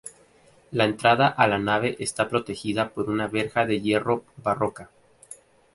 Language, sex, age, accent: Spanish, male, 19-29, América central